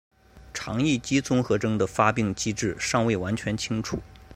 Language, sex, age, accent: Chinese, male, 30-39, 出生地：河南省